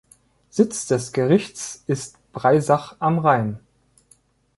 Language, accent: German, Deutschland Deutsch